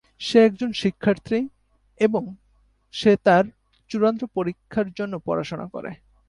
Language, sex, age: Bengali, male, 19-29